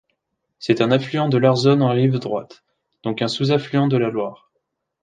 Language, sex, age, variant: French, male, 19-29, Français de métropole